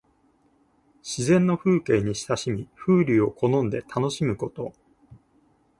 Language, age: Japanese, 19-29